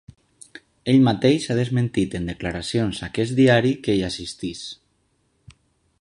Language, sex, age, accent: Catalan, male, 19-29, valencià